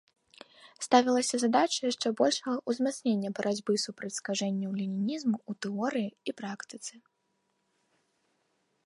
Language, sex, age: Belarusian, female, 19-29